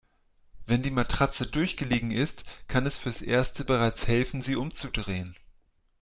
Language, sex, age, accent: German, male, 40-49, Deutschland Deutsch